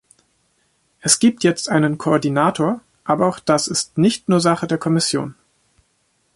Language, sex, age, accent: German, male, 19-29, Deutschland Deutsch